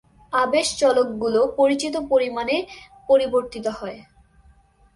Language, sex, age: Bengali, female, 19-29